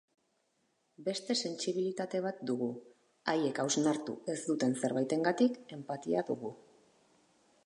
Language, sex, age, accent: Basque, female, 30-39, Mendebalekoa (Araba, Bizkaia, Gipuzkoako mendebaleko herri batzuk)